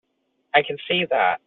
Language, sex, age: English, male, 19-29